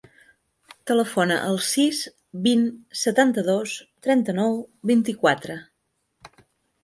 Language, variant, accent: Catalan, Central, Girona